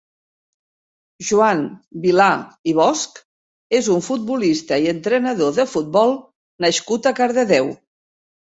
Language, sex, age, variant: Catalan, female, 60-69, Central